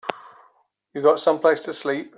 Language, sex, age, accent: English, male, 60-69, England English